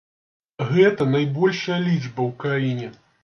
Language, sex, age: Belarusian, male, 30-39